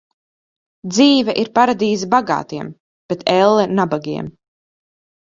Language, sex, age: Latvian, female, 30-39